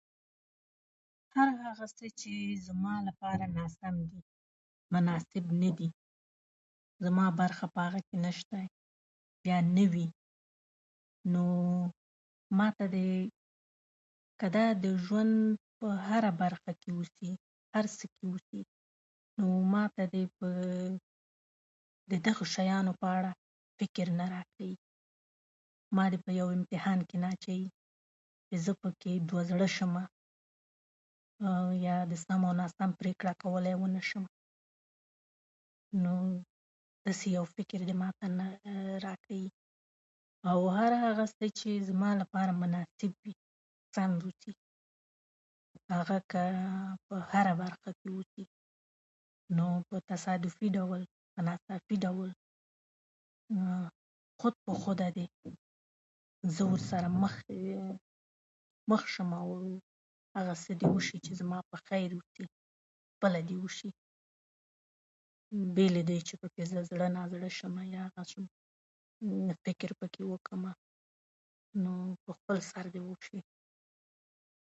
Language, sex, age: Pashto, female, 30-39